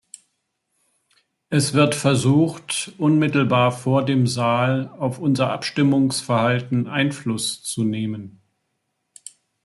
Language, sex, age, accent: German, male, 60-69, Deutschland Deutsch